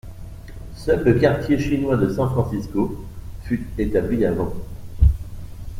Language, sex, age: French, male, 50-59